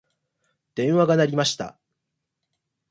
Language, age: Japanese, 19-29